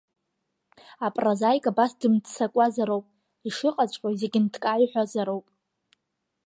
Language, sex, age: Abkhazian, female, under 19